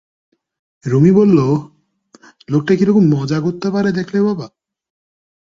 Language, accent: Bengali, প্রমিত